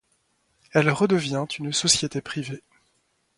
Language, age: French, 40-49